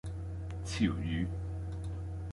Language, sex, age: Cantonese, male, 30-39